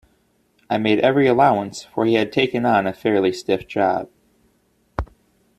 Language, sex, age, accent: English, male, 30-39, United States English